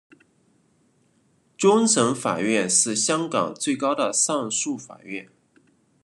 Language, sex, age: Chinese, male, 30-39